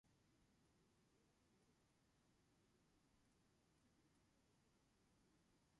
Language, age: English, 19-29